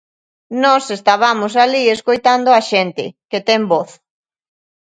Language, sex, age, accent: Galician, female, 30-39, Central (gheada)